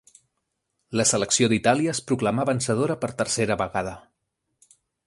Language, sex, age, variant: Catalan, male, 30-39, Central